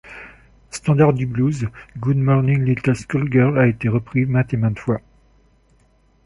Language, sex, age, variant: French, male, 40-49, Français de métropole